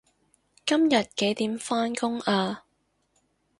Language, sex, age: Cantonese, female, 19-29